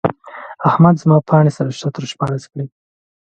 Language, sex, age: Pashto, male, 19-29